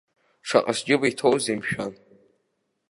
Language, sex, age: Abkhazian, male, under 19